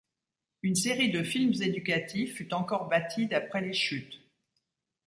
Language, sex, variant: French, female, Français de métropole